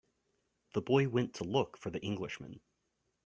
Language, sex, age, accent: English, male, 19-29, United States English